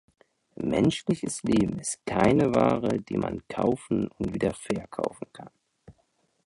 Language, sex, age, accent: German, male, 19-29, Deutschland Deutsch